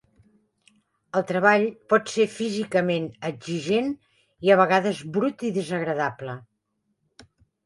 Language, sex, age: Catalan, female, 60-69